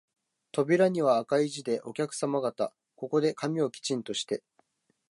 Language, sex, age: Japanese, male, 19-29